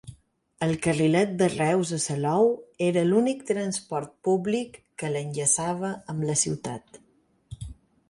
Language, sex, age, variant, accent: Catalan, female, 40-49, Balear, mallorquí